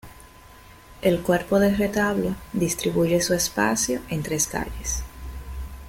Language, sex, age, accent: Spanish, female, 19-29, Caribe: Cuba, Venezuela, Puerto Rico, República Dominicana, Panamá, Colombia caribeña, México caribeño, Costa del golfo de México